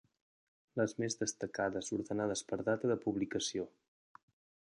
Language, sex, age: Catalan, male, 30-39